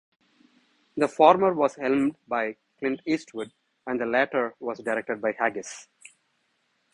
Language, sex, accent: English, male, India and South Asia (India, Pakistan, Sri Lanka)